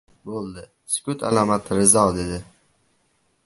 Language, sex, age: Uzbek, male, under 19